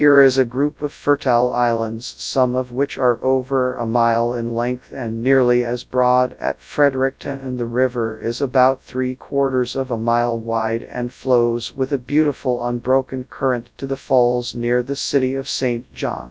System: TTS, FastPitch